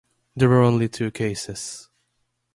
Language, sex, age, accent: English, male, under 19, Filipino